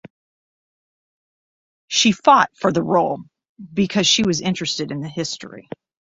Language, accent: English, United States English